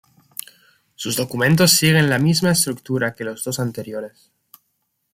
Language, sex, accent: Spanish, male, España: Centro-Sur peninsular (Madrid, Toledo, Castilla-La Mancha)